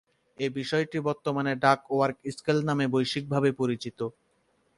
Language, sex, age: Bengali, male, 19-29